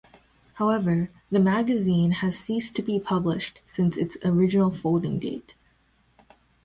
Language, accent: English, United States English